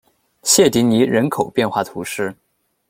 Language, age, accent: Chinese, 19-29, 出生地：四川省